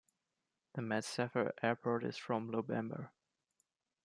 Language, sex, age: English, male, 19-29